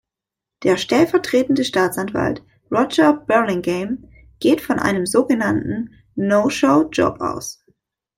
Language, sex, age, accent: German, female, 19-29, Deutschland Deutsch